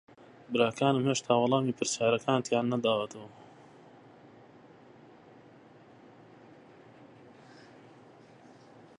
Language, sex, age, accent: Central Kurdish, male, 19-29, سۆرانی